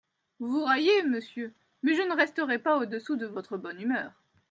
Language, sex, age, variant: French, female, 30-39, Français de métropole